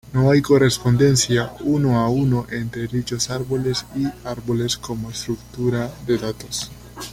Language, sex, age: Spanish, male, 19-29